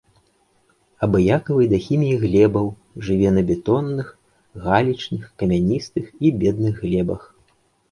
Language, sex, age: Belarusian, male, 30-39